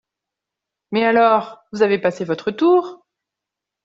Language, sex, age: French, female, 19-29